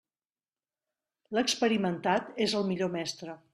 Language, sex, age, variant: Catalan, female, 40-49, Central